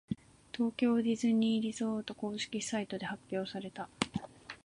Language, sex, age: Japanese, female, 19-29